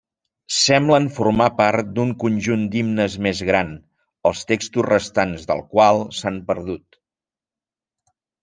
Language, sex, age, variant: Catalan, male, 50-59, Central